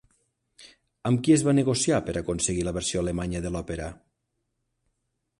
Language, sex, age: Catalan, male, 40-49